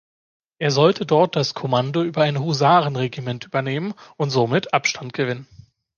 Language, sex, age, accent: German, male, 19-29, Deutschland Deutsch